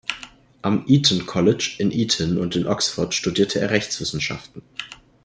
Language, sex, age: German, male, under 19